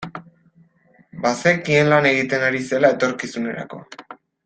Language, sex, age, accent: Basque, male, under 19, Erdialdekoa edo Nafarra (Gipuzkoa, Nafarroa)